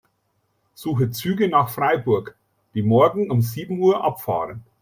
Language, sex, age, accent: German, male, 40-49, Deutschland Deutsch